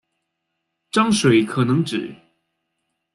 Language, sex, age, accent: Chinese, male, 30-39, 出生地：北京市